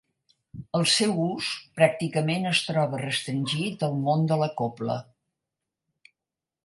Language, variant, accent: Catalan, Central, central